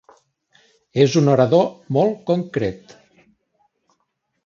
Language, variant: Catalan, Nord-Occidental